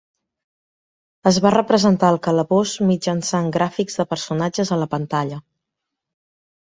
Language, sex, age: Catalan, female, 30-39